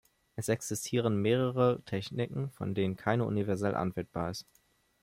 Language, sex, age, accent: German, male, 19-29, Deutschland Deutsch